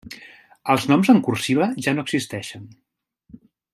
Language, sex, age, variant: Catalan, male, 40-49, Central